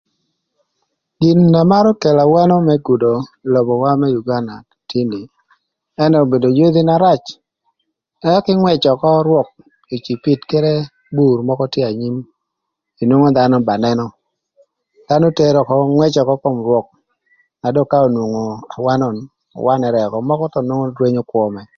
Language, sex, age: Thur, male, 40-49